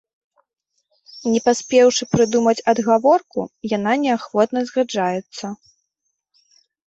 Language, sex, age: Belarusian, female, 30-39